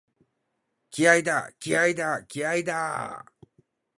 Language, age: Japanese, 40-49